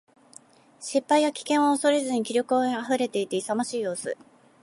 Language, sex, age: Japanese, female, 30-39